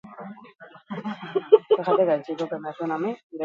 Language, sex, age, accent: Basque, female, 40-49, Mendebalekoa (Araba, Bizkaia, Gipuzkoako mendebaleko herri batzuk)